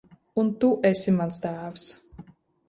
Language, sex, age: Latvian, female, 19-29